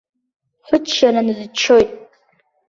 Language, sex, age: Abkhazian, female, under 19